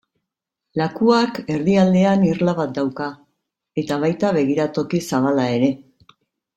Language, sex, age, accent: Basque, female, 50-59, Erdialdekoa edo Nafarra (Gipuzkoa, Nafarroa)